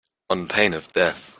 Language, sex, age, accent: English, male, under 19, England English